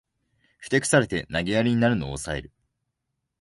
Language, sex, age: Japanese, male, 19-29